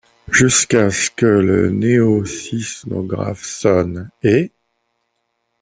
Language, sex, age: French, male, 50-59